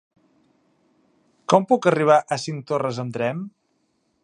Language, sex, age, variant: Catalan, male, 30-39, Central